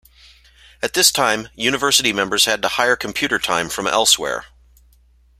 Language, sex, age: English, male, 50-59